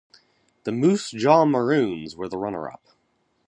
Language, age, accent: English, under 19, United States English